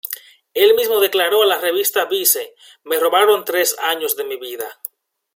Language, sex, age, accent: Spanish, male, 19-29, Caribe: Cuba, Venezuela, Puerto Rico, República Dominicana, Panamá, Colombia caribeña, México caribeño, Costa del golfo de México